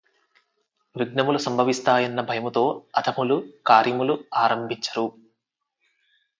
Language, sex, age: Telugu, male, 19-29